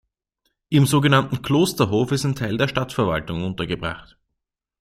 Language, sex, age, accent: German, male, 19-29, Österreichisches Deutsch